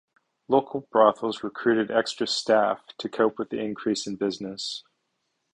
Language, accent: English, United States English